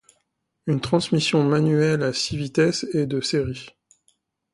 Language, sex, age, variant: French, male, 40-49, Français de métropole